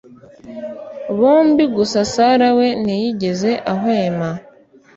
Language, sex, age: Kinyarwanda, female, 19-29